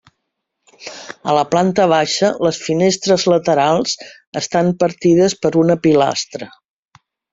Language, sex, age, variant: Catalan, female, 60-69, Central